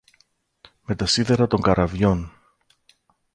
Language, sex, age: Greek, male, 30-39